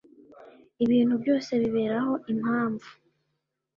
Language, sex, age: Kinyarwanda, female, under 19